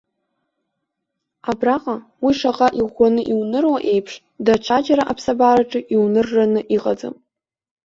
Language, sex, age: Abkhazian, female, under 19